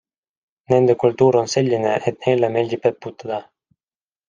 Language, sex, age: Estonian, male, 19-29